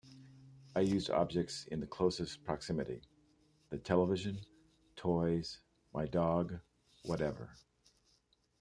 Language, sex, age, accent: English, male, 50-59, United States English